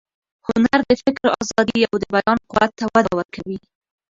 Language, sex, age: Pashto, female, 19-29